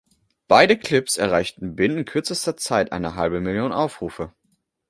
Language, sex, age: German, male, 19-29